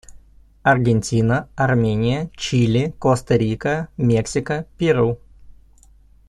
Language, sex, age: Russian, male, 30-39